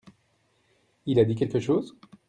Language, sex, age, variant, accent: French, male, 30-39, Français d'Europe, Français de Belgique